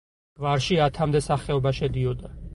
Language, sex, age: Georgian, male, 30-39